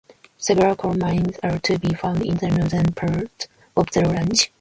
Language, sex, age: English, female, 19-29